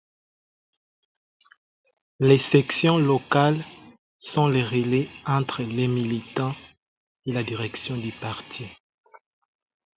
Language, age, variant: French, 30-39, Français d'Afrique subsaharienne et des îles africaines